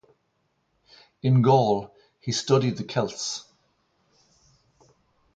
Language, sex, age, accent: English, male, 50-59, Irish English